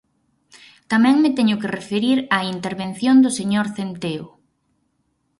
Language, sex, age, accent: Galician, female, 19-29, Central (sen gheada)